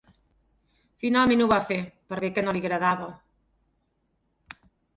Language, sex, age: Catalan, female, 50-59